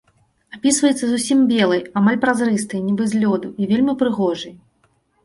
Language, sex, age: Belarusian, female, 30-39